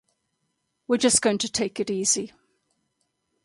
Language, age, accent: English, 70-79, England English